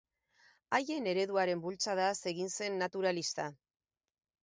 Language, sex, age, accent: Basque, female, 40-49, Mendebalekoa (Araba, Bizkaia, Gipuzkoako mendebaleko herri batzuk)